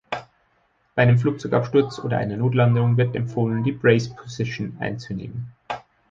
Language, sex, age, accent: German, male, 50-59, Deutschland Deutsch